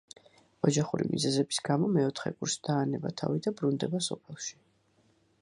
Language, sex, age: Georgian, female, 40-49